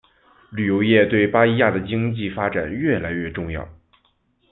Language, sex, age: Chinese, male, 19-29